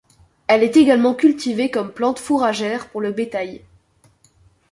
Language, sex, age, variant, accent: French, male, 19-29, Français d'Europe, Français de Belgique